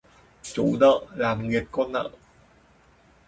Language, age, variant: Vietnamese, 19-29, Hà Nội